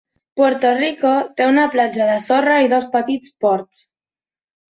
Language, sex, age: Catalan, female, 40-49